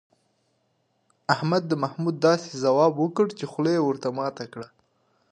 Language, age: Pashto, 19-29